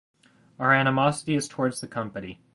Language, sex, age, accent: English, male, under 19, United States English